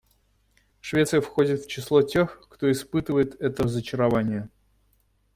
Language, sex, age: Russian, male, 30-39